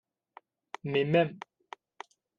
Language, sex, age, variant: French, male, 40-49, Français de métropole